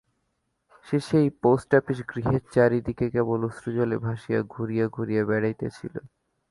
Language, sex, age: Bengali, male, 19-29